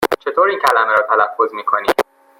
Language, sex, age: Persian, male, 19-29